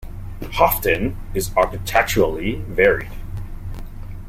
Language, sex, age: English, male, 40-49